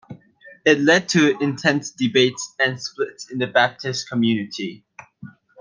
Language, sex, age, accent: English, male, under 19, Hong Kong English